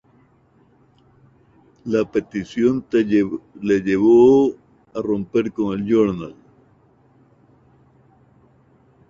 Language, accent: Spanish, Andino-Pacífico: Colombia, Perú, Ecuador, oeste de Bolivia y Venezuela andina